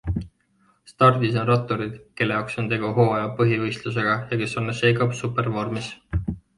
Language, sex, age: Estonian, male, 19-29